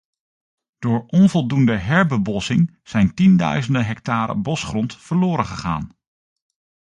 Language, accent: Dutch, Nederlands Nederlands